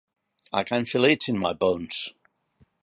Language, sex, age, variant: Catalan, male, 60-69, Central